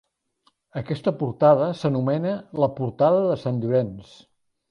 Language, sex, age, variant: Catalan, male, 70-79, Central